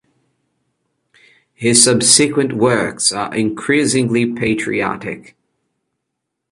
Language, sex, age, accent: English, male, 40-49, United States English